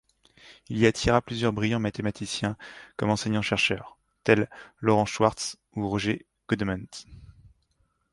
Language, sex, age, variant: French, male, 30-39, Français de métropole